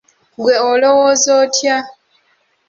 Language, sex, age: Ganda, female, 19-29